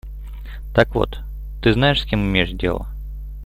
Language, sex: Russian, male